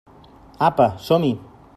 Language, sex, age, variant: Catalan, male, 30-39, Central